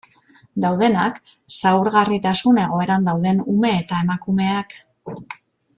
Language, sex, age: Basque, female, 30-39